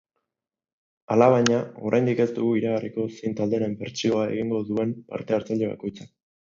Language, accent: Basque, Erdialdekoa edo Nafarra (Gipuzkoa, Nafarroa)